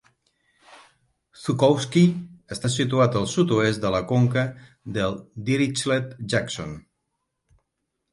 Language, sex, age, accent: Catalan, male, 50-59, occidental